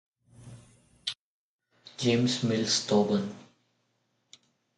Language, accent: English, India and South Asia (India, Pakistan, Sri Lanka)